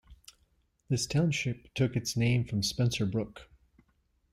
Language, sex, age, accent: English, male, 40-49, United States English